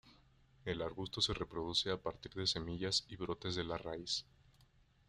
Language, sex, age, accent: Spanish, male, 19-29, México